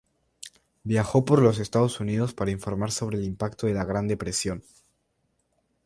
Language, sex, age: Spanish, male, 19-29